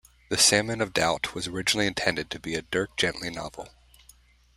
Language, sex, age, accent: English, male, 30-39, United States English